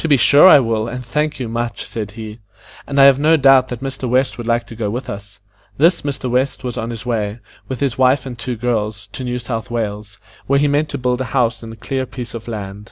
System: none